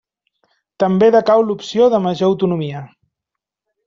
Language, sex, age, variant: Catalan, male, 30-39, Central